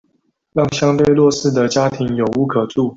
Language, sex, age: Chinese, male, 19-29